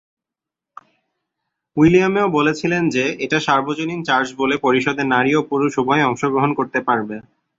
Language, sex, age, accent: Bengali, male, 19-29, Bangladeshi